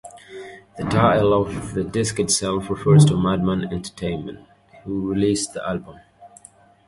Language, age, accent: English, 19-29, England English